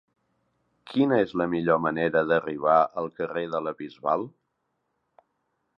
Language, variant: Catalan, Central